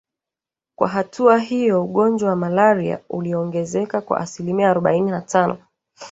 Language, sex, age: Swahili, female, 30-39